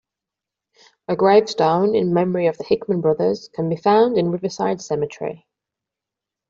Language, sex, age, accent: English, female, 19-29, England English